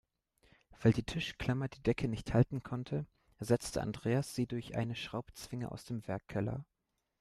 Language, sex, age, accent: German, male, under 19, Deutschland Deutsch